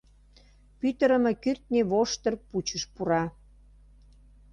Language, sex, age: Mari, female, 40-49